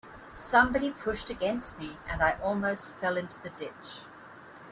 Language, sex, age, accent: English, female, 60-69, Southern African (South Africa, Zimbabwe, Namibia)